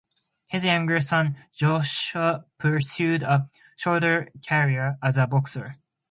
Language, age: English, 19-29